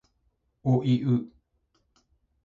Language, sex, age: Japanese, male, 50-59